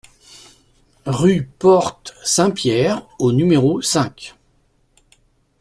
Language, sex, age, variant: French, male, 60-69, Français de métropole